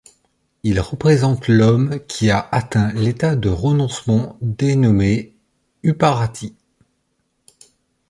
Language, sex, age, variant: French, male, 30-39, Français de métropole